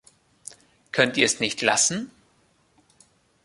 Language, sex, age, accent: German, male, 19-29, Deutschland Deutsch